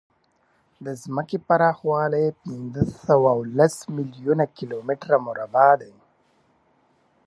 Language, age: Pashto, 19-29